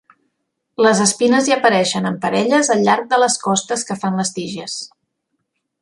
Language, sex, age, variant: Catalan, female, 40-49, Central